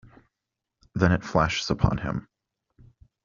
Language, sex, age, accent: English, male, 19-29, United States English